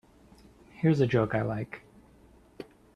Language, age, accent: English, 19-29, United States English